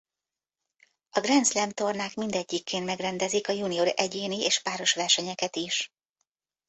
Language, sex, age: Hungarian, female, 50-59